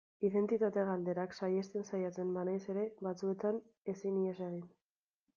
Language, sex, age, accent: Basque, female, 19-29, Mendebalekoa (Araba, Bizkaia, Gipuzkoako mendebaleko herri batzuk)